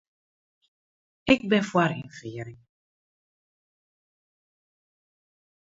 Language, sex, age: Western Frisian, female, 60-69